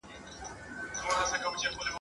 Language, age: Pashto, 30-39